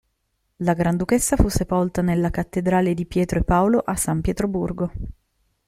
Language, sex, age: Italian, female, 30-39